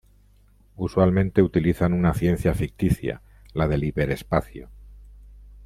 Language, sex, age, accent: Spanish, male, 50-59, España: Norte peninsular (Asturias, Castilla y León, Cantabria, País Vasco, Navarra, Aragón, La Rioja, Guadalajara, Cuenca)